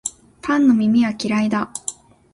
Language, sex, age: Japanese, female, 19-29